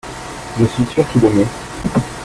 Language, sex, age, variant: French, male, 19-29, Français de métropole